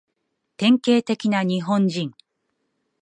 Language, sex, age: Japanese, female, 40-49